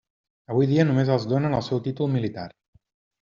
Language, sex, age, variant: Catalan, male, 40-49, Central